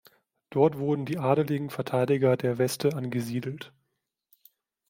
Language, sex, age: German, male, 30-39